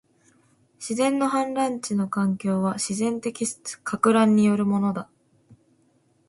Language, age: Japanese, under 19